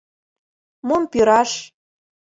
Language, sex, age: Mari, female, 19-29